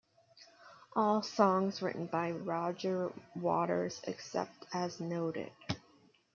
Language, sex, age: English, female, 19-29